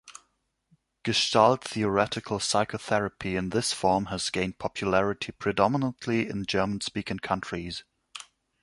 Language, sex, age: English, male, 19-29